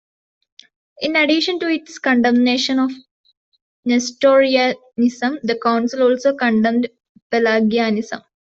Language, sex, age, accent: English, female, 19-29, India and South Asia (India, Pakistan, Sri Lanka)